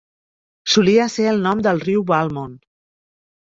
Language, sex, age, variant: Catalan, female, 40-49, Central